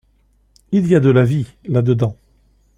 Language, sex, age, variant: French, male, 40-49, Français de métropole